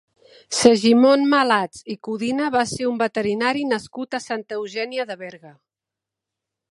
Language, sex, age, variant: Catalan, female, 40-49, Central